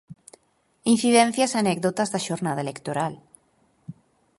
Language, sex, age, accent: Galician, female, 30-39, Normativo (estándar)